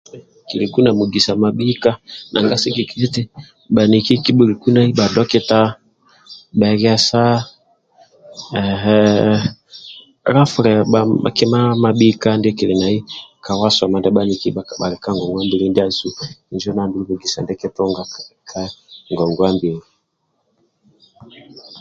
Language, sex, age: Amba (Uganda), male, 30-39